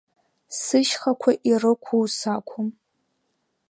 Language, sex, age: Abkhazian, female, under 19